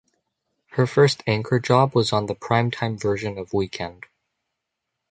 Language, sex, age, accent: English, male, under 19, Canadian English